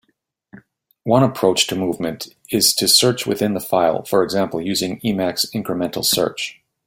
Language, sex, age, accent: English, male, 40-49, United States English